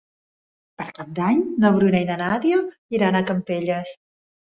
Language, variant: Catalan, Central